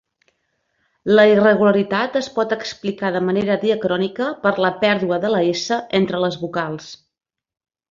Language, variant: Catalan, Central